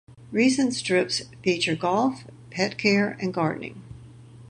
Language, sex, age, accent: English, female, 70-79, United States English